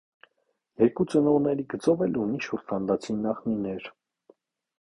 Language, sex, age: Armenian, male, 19-29